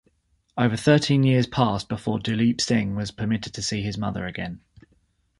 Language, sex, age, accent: English, male, 19-29, England English